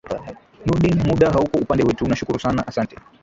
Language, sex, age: Swahili, male, 19-29